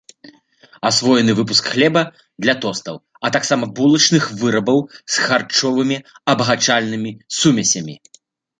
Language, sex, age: Belarusian, male, 40-49